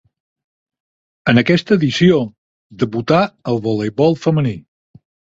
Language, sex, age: Catalan, male, 50-59